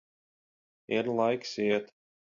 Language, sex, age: Latvian, male, 30-39